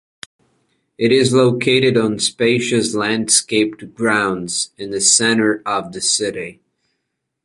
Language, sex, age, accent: English, male, 40-49, United States English